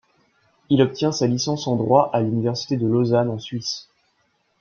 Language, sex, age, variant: French, male, 19-29, Français de métropole